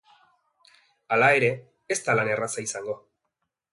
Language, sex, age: Basque, male, 19-29